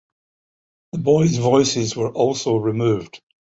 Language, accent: English, Scottish English